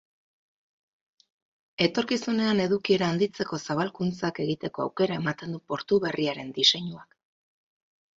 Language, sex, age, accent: Basque, female, 40-49, Erdialdekoa edo Nafarra (Gipuzkoa, Nafarroa)